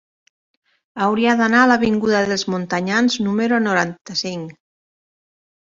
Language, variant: Catalan, Nord-Occidental